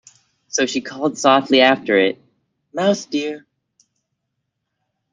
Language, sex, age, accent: English, male, 19-29, United States English